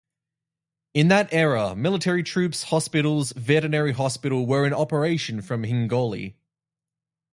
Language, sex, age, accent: English, male, 19-29, Australian English